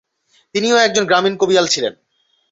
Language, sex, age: Bengali, male, 19-29